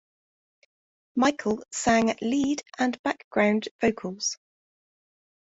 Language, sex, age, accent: English, female, 30-39, England English